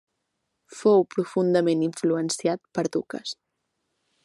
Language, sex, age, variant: Catalan, female, 19-29, Central